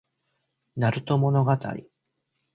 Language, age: Japanese, 50-59